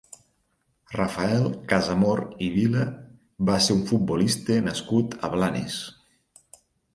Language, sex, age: Catalan, male, 40-49